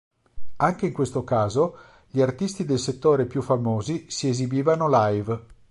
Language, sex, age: Italian, male, 50-59